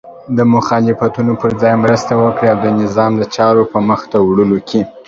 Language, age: Pashto, under 19